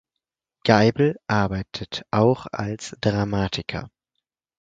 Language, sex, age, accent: German, male, under 19, Deutschland Deutsch